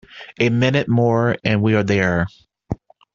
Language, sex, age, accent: English, male, 30-39, United States English